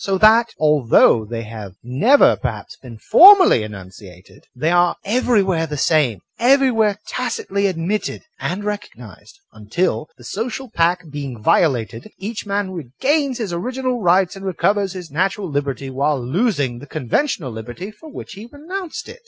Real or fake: real